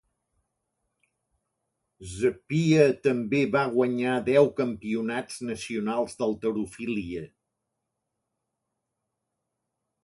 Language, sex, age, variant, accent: Catalan, male, 60-69, Central, central